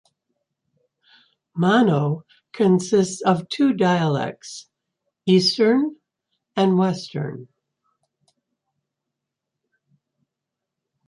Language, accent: English, United States English